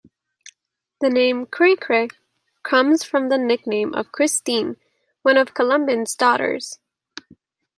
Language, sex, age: English, female, 19-29